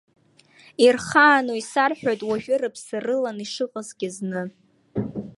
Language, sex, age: Abkhazian, female, under 19